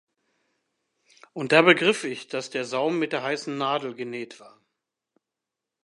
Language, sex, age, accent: German, male, 60-69, Deutschland Deutsch